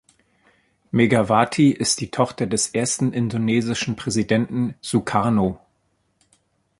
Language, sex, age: German, male, 40-49